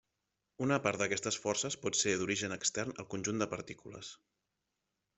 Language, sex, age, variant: Catalan, male, 30-39, Central